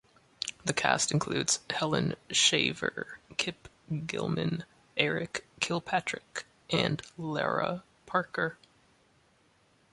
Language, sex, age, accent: English, male, 19-29, United States English